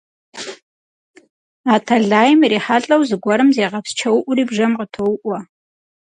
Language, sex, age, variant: Kabardian, female, 30-39, Адыгэбзэ (Къэбэрдей, Кирил, Урысей)